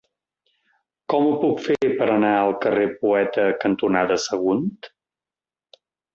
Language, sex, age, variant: Catalan, male, 50-59, Central